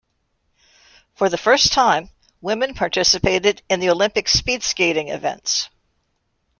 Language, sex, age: English, female, 70-79